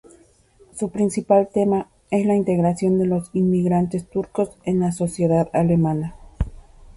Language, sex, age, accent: Spanish, female, 40-49, México